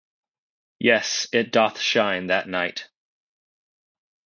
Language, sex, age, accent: English, male, 30-39, United States English